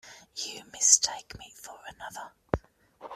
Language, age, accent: English, 19-29, England English